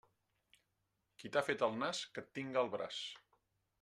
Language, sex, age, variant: Catalan, male, 40-49, Central